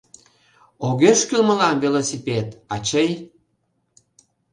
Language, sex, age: Mari, male, 50-59